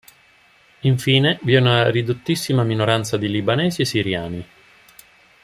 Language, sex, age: Italian, male, 50-59